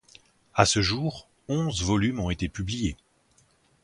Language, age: French, 30-39